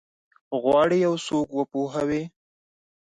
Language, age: Pashto, 19-29